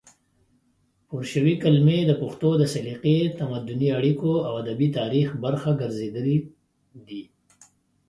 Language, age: Pashto, 30-39